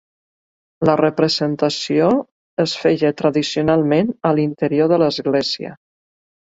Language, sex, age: Catalan, female, 50-59